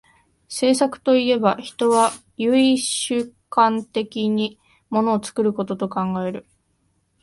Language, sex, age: Japanese, female, 19-29